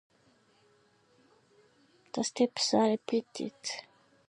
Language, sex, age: English, female, under 19